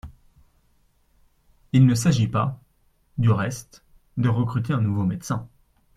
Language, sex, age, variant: French, male, 19-29, Français de métropole